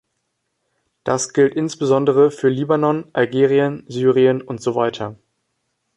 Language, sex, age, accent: German, male, under 19, Deutschland Deutsch